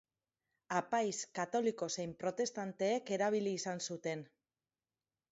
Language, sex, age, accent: Basque, female, 40-49, Mendebalekoa (Araba, Bizkaia, Gipuzkoako mendebaleko herri batzuk)